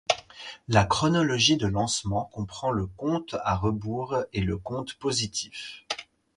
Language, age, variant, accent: French, 19-29, Français d'Europe, Français de Suisse